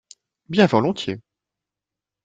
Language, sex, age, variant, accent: French, male, 19-29, Français d'Europe, Français de Suisse